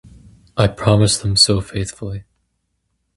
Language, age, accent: English, 19-29, Canadian English